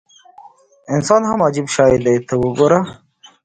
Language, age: Pashto, 40-49